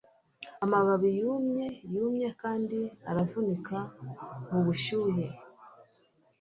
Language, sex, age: Kinyarwanda, female, 30-39